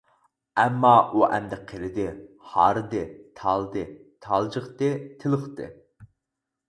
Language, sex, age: Uyghur, male, 19-29